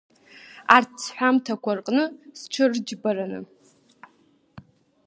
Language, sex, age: Abkhazian, female, 19-29